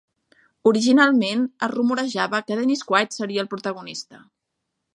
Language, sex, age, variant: Catalan, female, 40-49, Central